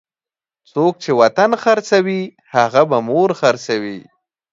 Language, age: Pashto, 19-29